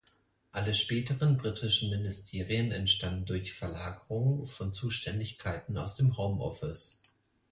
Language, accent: German, Deutschland Deutsch